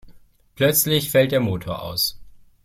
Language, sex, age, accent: German, male, 19-29, Deutschland Deutsch